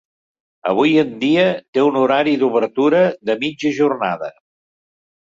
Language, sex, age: Catalan, male, 70-79